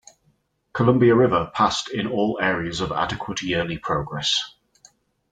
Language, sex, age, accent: English, male, 40-49, England English